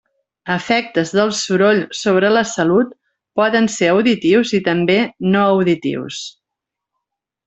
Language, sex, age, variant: Catalan, female, 40-49, Central